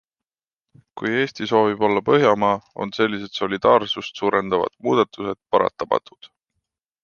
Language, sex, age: Estonian, male, 19-29